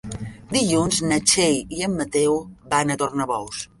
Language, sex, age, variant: Catalan, female, 50-59, Central